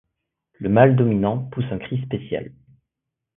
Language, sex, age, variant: French, male, 19-29, Français de métropole